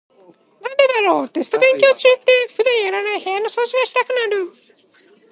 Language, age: Japanese, 19-29